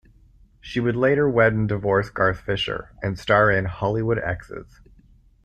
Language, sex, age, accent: English, male, 30-39, Canadian English